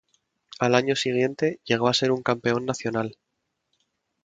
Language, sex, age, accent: Spanish, male, 19-29, España: Centro-Sur peninsular (Madrid, Toledo, Castilla-La Mancha)